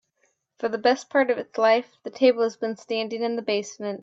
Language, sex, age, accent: English, female, 19-29, United States English